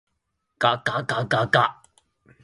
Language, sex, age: Japanese, male, 19-29